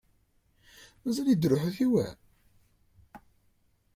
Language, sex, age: Kabyle, male, 19-29